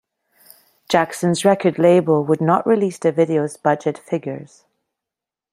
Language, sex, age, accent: English, female, 40-49, Canadian English